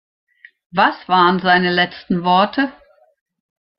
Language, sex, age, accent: German, female, 60-69, Deutschland Deutsch